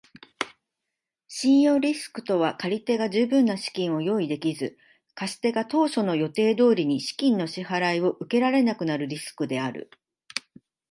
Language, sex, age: Japanese, female, 40-49